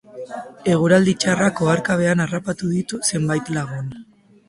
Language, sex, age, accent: Basque, female, 19-29, Mendebalekoa (Araba, Bizkaia, Gipuzkoako mendebaleko herri batzuk)